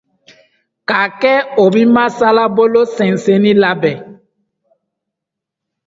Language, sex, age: Dyula, male, 19-29